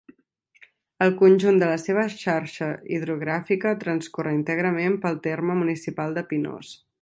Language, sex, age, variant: Catalan, female, 19-29, Central